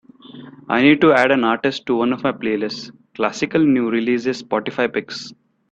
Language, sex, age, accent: English, male, 19-29, India and South Asia (India, Pakistan, Sri Lanka)